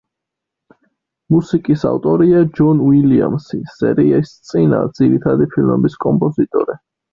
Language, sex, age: Georgian, male, 19-29